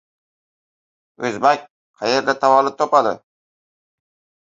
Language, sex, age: Uzbek, female, 30-39